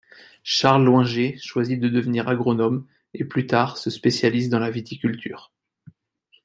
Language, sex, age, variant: French, male, 30-39, Français de métropole